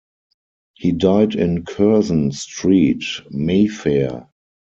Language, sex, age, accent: English, male, 40-49, German English